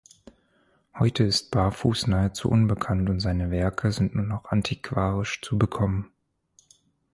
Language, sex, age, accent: German, male, 30-39, Deutschland Deutsch